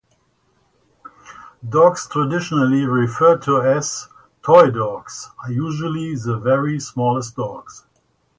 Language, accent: English, United States English